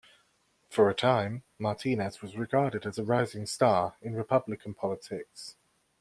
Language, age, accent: English, 19-29, England English